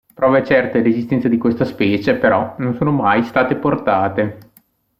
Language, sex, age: Italian, male, 30-39